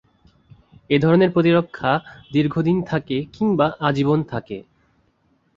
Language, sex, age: Bengali, male, under 19